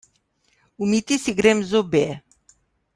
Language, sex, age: Slovenian, female, 60-69